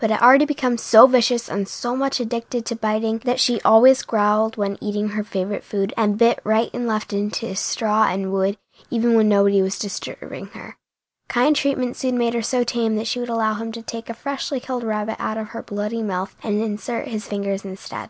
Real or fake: real